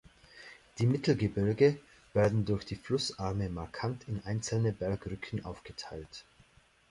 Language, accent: German, Österreichisches Deutsch